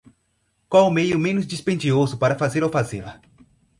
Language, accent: Portuguese, Nordestino